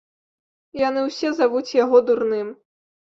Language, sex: Belarusian, female